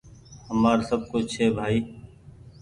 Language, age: Goaria, 19-29